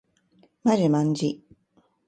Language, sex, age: Japanese, female, 40-49